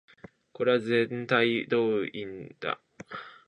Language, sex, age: Japanese, male, 19-29